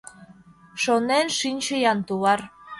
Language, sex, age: Mari, female, 19-29